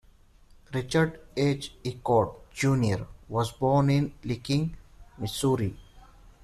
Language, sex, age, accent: English, male, 19-29, India and South Asia (India, Pakistan, Sri Lanka)